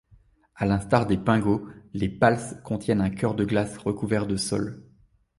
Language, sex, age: French, male, 19-29